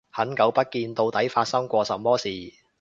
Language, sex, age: Cantonese, male, 19-29